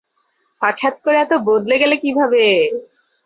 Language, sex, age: Bengali, female, 19-29